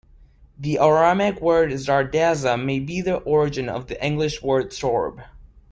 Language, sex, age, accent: English, male, 19-29, United States English